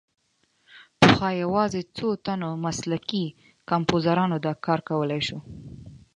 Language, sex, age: Pashto, female, 19-29